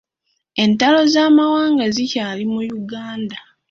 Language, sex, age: Ganda, female, 19-29